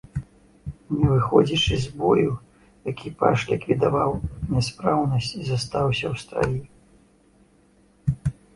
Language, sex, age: Belarusian, male, 50-59